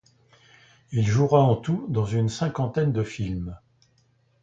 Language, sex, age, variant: French, male, 70-79, Français de métropole